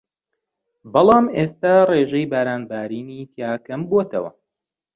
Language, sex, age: Central Kurdish, male, 19-29